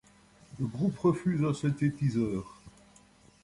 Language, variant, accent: French, Français d'Europe, Français de Belgique